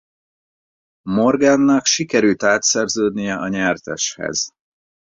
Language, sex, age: Hungarian, male, 40-49